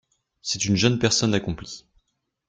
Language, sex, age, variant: French, male, 19-29, Français de métropole